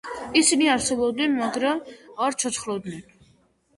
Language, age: Georgian, 19-29